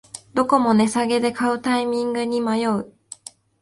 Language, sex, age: Japanese, female, 19-29